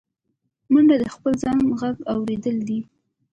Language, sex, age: Pashto, female, 19-29